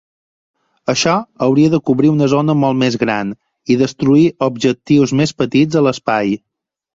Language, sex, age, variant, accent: Catalan, male, 30-39, Balear, mallorquí